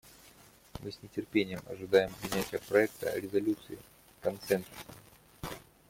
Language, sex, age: Russian, male, 30-39